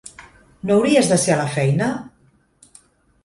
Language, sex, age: Catalan, female, 40-49